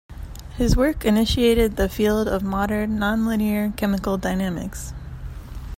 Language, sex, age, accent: English, female, 30-39, United States English